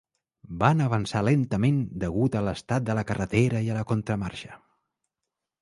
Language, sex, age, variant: Catalan, male, 40-49, Central